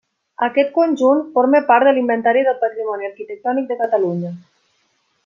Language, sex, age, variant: Catalan, female, 19-29, Nord-Occidental